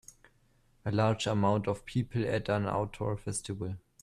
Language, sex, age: English, male, under 19